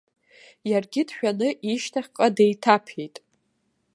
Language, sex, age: Abkhazian, female, 19-29